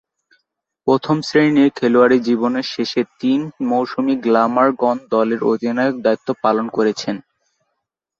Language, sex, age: Bengali, male, under 19